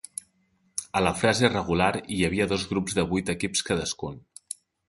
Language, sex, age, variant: Catalan, male, 19-29, Central